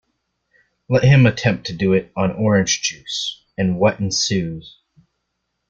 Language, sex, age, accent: English, male, 19-29, United States English